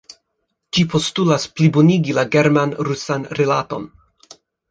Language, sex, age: Esperanto, male, 30-39